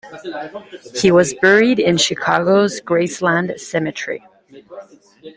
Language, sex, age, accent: English, female, 19-29, Canadian English